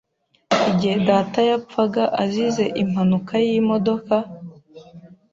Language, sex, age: Kinyarwanda, female, 19-29